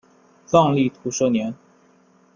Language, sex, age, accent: Chinese, male, 19-29, 出生地：山东省